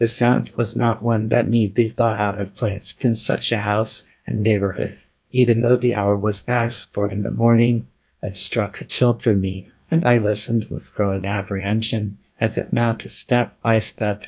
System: TTS, GlowTTS